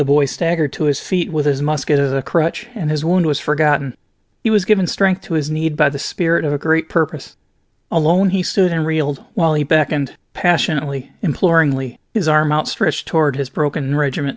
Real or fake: real